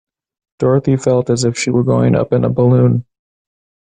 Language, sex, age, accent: English, male, 19-29, United States English